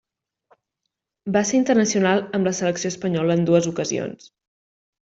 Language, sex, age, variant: Catalan, female, 19-29, Central